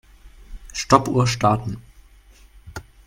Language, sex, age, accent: German, male, 19-29, Deutschland Deutsch